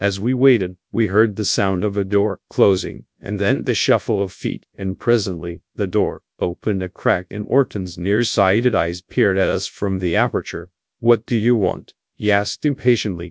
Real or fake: fake